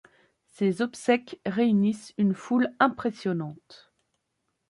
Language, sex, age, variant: French, female, 30-39, Français de métropole